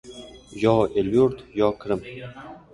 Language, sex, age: Uzbek, male, 19-29